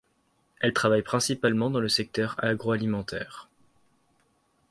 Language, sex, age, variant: French, male, 19-29, Français de métropole